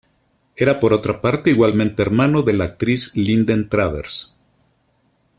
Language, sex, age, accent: Spanish, male, 50-59, México